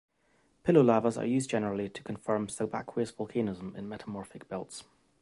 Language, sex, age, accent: English, male, 19-29, Scottish English